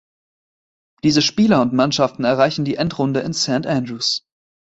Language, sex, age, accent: German, male, 19-29, Deutschland Deutsch